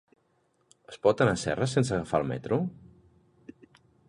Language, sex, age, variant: Catalan, male, 30-39, Central